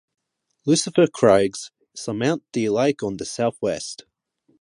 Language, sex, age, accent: English, male, 19-29, Australian English; England English